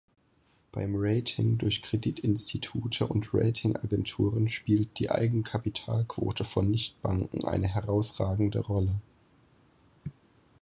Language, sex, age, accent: German, male, 19-29, Deutschland Deutsch